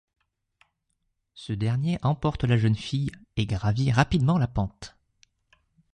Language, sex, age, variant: French, male, 30-39, Français de métropole